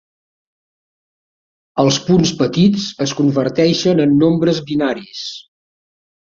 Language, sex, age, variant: Catalan, male, 60-69, Central